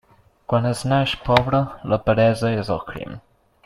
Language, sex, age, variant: Catalan, male, 19-29, Central